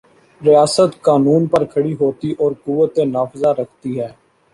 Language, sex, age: Urdu, male, 19-29